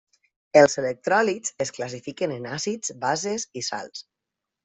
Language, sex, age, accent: Catalan, female, 30-39, valencià